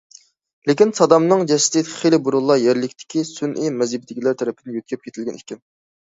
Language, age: Uyghur, 19-29